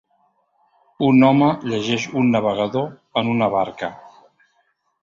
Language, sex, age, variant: Catalan, male, 50-59, Central